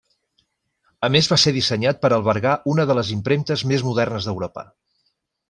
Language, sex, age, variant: Catalan, male, 40-49, Central